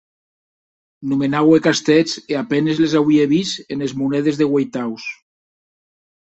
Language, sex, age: Occitan, male, 60-69